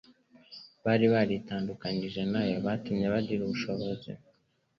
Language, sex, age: Kinyarwanda, male, 19-29